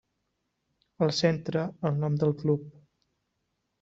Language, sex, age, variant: Catalan, male, 30-39, Central